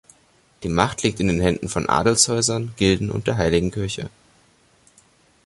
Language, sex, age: German, male, under 19